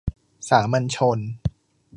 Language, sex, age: Thai, male, 19-29